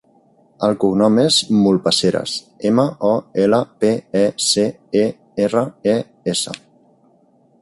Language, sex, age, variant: Catalan, male, 19-29, Central